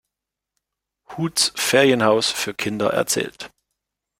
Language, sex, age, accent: German, male, 30-39, Deutschland Deutsch